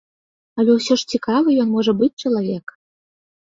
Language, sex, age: Belarusian, female, 19-29